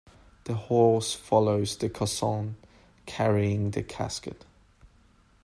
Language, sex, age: English, male, 19-29